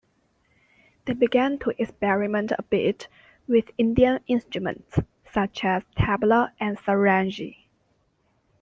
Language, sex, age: English, female, 19-29